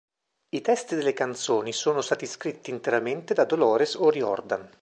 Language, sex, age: Italian, male, 50-59